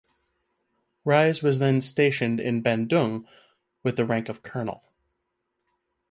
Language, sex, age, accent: English, male, 30-39, United States English